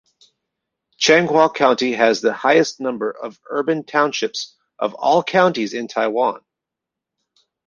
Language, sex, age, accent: English, male, 40-49, United States English